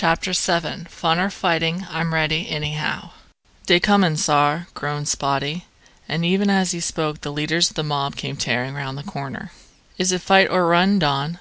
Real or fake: real